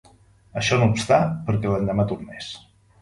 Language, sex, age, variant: Catalan, male, 50-59, Central